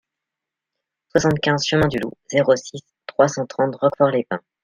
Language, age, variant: French, 19-29, Français de métropole